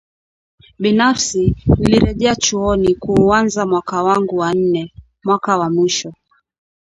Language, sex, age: Swahili, female, 30-39